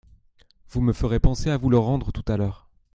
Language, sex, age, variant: French, male, 30-39, Français de métropole